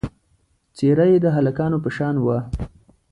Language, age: Pashto, 30-39